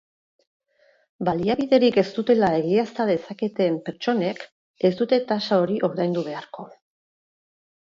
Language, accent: Basque, Mendebalekoa (Araba, Bizkaia, Gipuzkoako mendebaleko herri batzuk)